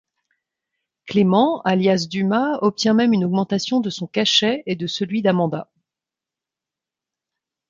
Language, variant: French, Français de métropole